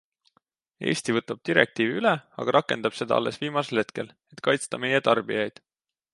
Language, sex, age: Estonian, male, 19-29